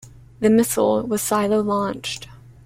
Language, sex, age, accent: English, female, under 19, United States English